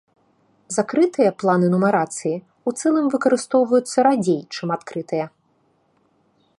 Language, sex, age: Belarusian, female, 19-29